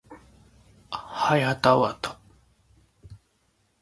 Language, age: Japanese, 19-29